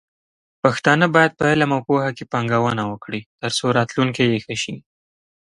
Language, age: Pashto, 19-29